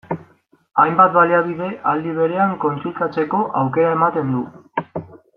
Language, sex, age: Basque, male, 19-29